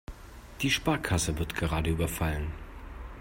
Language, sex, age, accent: German, male, 40-49, Deutschland Deutsch